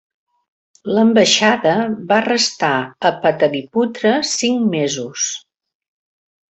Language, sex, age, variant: Catalan, female, 60-69, Central